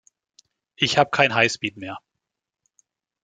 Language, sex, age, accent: German, male, 19-29, Deutschland Deutsch